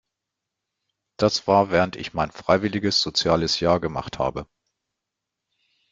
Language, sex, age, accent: German, male, 50-59, Deutschland Deutsch